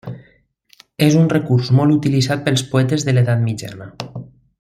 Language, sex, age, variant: Catalan, male, 40-49, Central